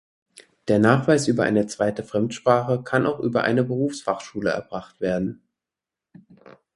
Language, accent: German, Deutschland Deutsch